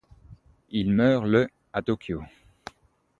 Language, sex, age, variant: French, male, 19-29, Français de métropole